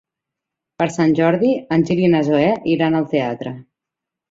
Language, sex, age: Catalan, female, 40-49